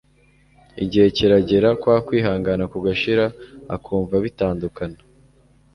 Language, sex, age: Kinyarwanda, male, 19-29